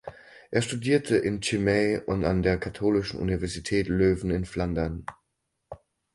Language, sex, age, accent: German, male, 30-39, Deutschland Deutsch